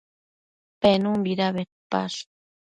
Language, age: Matsés, 19-29